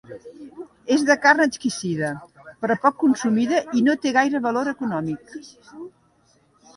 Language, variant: Catalan, Central